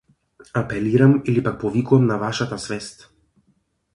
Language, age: Macedonian, 19-29